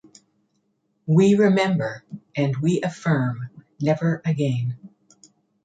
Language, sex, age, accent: English, female, 60-69, Canadian English